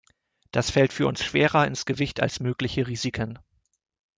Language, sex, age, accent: German, male, 30-39, Deutschland Deutsch